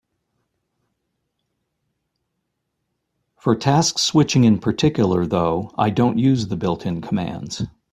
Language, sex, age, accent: English, male, 60-69, United States English